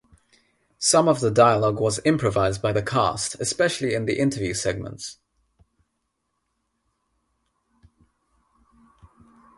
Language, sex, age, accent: English, male, 19-29, England English; India and South Asia (India, Pakistan, Sri Lanka)